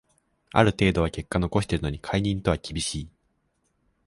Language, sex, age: Japanese, male, 19-29